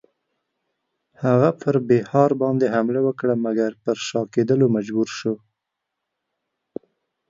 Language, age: Pashto, 19-29